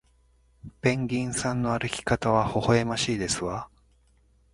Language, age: Japanese, 50-59